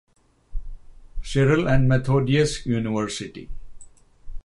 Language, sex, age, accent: English, male, 50-59, United States English; England English